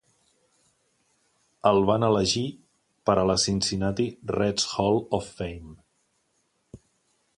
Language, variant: Catalan, Central